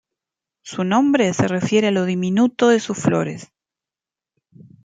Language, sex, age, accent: Spanish, female, 40-49, Rioplatense: Argentina, Uruguay, este de Bolivia, Paraguay